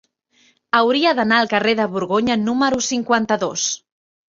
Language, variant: Catalan, Central